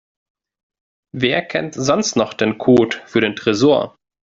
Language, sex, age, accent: German, male, 30-39, Deutschland Deutsch